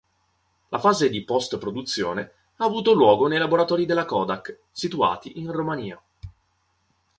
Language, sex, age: Italian, male, 19-29